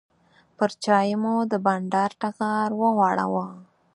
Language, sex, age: Pashto, female, 30-39